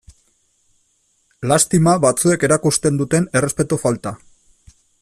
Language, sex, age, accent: Basque, male, 40-49, Erdialdekoa edo Nafarra (Gipuzkoa, Nafarroa)